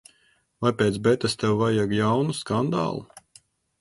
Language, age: Latvian, 40-49